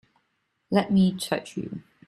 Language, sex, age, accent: English, female, 30-39, England English